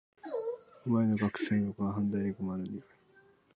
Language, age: Japanese, 19-29